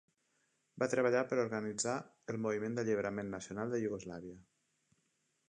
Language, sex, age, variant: Catalan, male, 40-49, Nord-Occidental